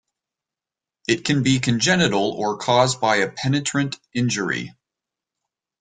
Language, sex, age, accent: English, male, 19-29, United States English